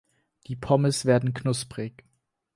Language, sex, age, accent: German, male, 19-29, Deutschland Deutsch